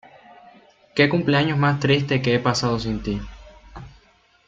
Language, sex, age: Spanish, male, 19-29